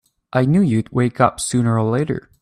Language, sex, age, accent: English, male, 19-29, Canadian English